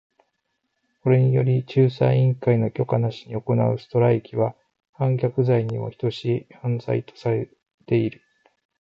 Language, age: Japanese, 40-49